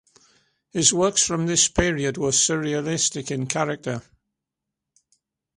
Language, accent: English, England English